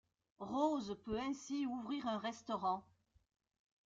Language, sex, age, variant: French, female, 60-69, Français de métropole